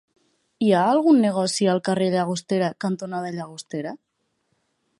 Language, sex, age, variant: Catalan, female, 19-29, Nord-Occidental